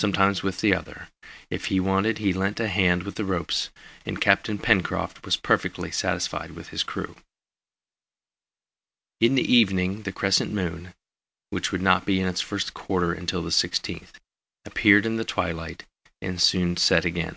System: none